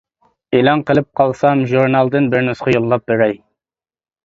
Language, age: Uyghur, 19-29